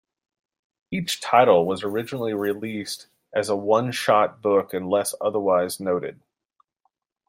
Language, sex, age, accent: English, male, 40-49, United States English